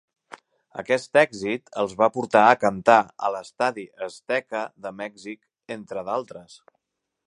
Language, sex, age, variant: Catalan, male, 19-29, Central